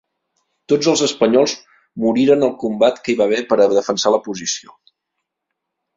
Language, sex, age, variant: Catalan, male, 40-49, Central